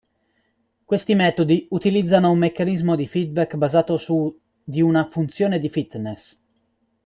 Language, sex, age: Italian, male, 19-29